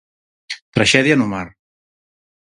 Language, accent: Galician, Normativo (estándar)